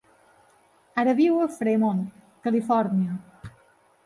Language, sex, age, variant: Catalan, female, 50-59, Balear